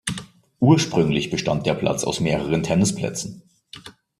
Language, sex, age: German, male, 19-29